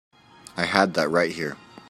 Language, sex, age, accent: English, male, 19-29, United States English